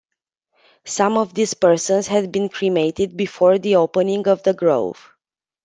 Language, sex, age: English, female, 19-29